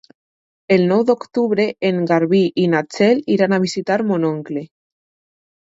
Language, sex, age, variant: Catalan, female, under 19, Alacantí